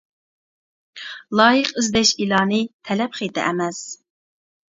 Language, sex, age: Uyghur, female, 19-29